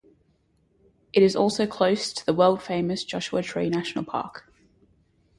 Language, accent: English, Australian English